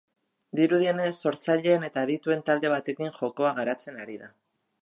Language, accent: Basque, Mendebalekoa (Araba, Bizkaia, Gipuzkoako mendebaleko herri batzuk)